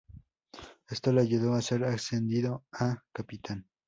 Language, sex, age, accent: Spanish, male, under 19, México